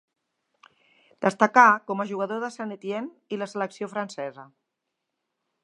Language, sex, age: Catalan, female, 50-59